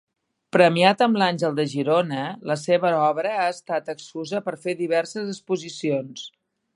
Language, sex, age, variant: Catalan, female, 50-59, Central